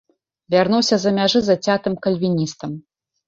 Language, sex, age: Belarusian, female, 30-39